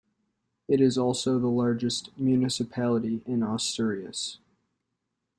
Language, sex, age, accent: English, male, 19-29, United States English